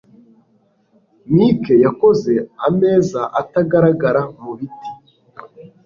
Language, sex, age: Kinyarwanda, male, 19-29